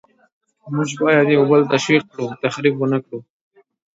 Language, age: Pashto, 19-29